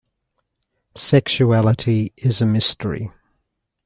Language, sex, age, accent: English, male, 60-69, Australian English